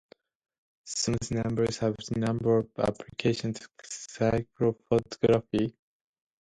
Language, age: English, 19-29